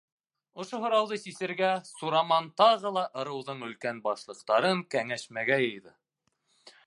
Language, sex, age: Bashkir, male, 19-29